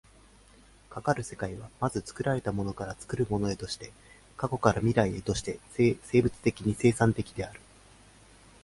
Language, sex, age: Japanese, male, 19-29